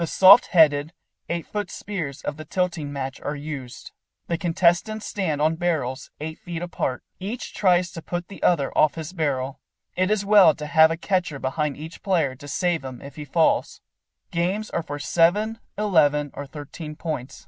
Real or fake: real